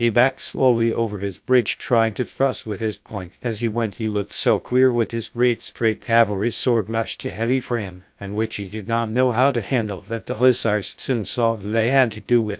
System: TTS, GlowTTS